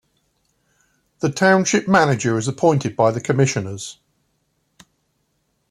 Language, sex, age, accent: English, male, 60-69, England English